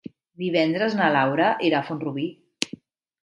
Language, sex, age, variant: Catalan, female, 40-49, Central